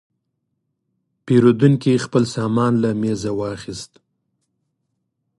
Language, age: Pashto, 30-39